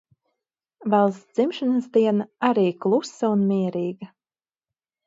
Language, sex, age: Latvian, female, 30-39